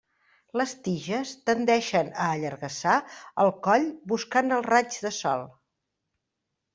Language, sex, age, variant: Catalan, female, 50-59, Central